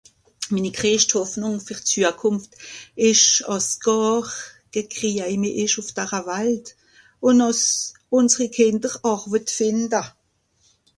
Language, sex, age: Swiss German, female, 50-59